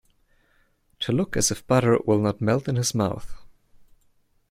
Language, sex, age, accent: English, male, 19-29, United States English